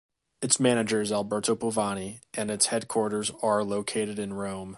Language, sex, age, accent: English, male, 30-39, United States English